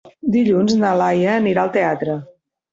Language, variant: Catalan, Central